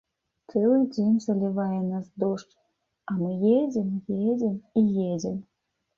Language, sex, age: Belarusian, female, 30-39